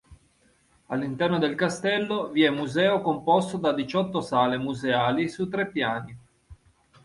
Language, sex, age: Italian, male, 40-49